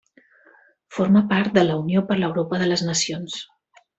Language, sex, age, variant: Catalan, female, 50-59, Central